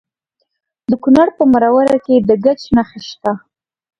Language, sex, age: Pashto, female, under 19